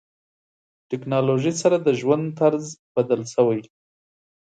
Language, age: Pashto, 30-39